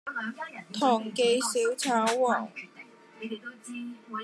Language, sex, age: Cantonese, female, 19-29